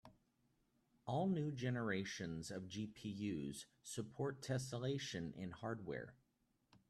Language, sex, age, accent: English, male, 30-39, United States English